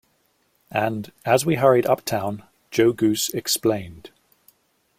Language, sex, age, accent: English, male, 40-49, England English